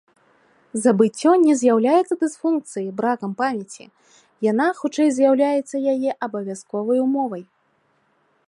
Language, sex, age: Belarusian, female, 19-29